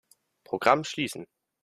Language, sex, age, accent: German, male, 19-29, Deutschland Deutsch